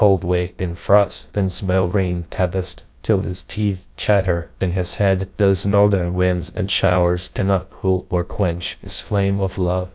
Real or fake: fake